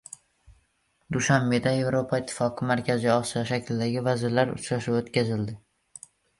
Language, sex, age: Uzbek, male, under 19